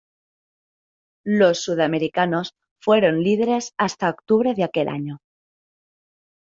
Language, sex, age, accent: Spanish, female, 30-39, España: Centro-Sur peninsular (Madrid, Toledo, Castilla-La Mancha)